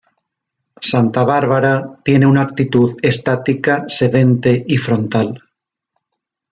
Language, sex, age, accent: Spanish, male, 40-49, España: Norte peninsular (Asturias, Castilla y León, Cantabria, País Vasco, Navarra, Aragón, La Rioja, Guadalajara, Cuenca)